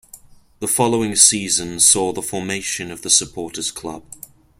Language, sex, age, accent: English, male, under 19, England English